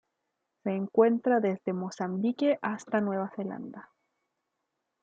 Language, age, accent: Spanish, 19-29, Chileno: Chile, Cuyo